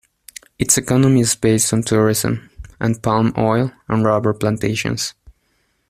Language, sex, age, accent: English, male, 19-29, United States English